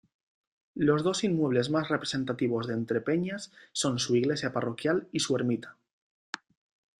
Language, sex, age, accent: Spanish, male, 19-29, España: Centro-Sur peninsular (Madrid, Toledo, Castilla-La Mancha)